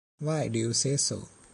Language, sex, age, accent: English, male, under 19, India and South Asia (India, Pakistan, Sri Lanka)